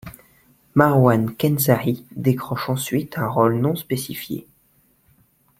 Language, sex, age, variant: French, male, under 19, Français de métropole